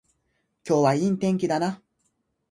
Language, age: Japanese, 19-29